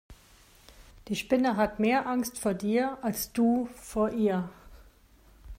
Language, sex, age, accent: German, male, 50-59, Deutschland Deutsch